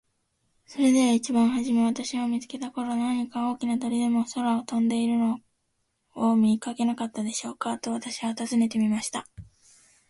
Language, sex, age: Japanese, female, 19-29